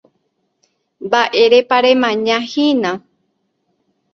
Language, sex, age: Guarani, female, 40-49